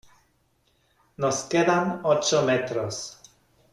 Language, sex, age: Spanish, male, 40-49